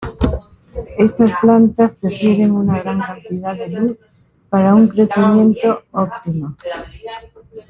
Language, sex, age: Spanish, female, 80-89